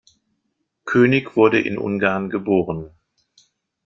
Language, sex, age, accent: German, male, 50-59, Deutschland Deutsch